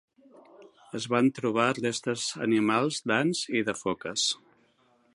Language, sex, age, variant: Catalan, male, 60-69, Central